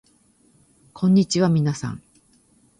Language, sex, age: Japanese, female, 50-59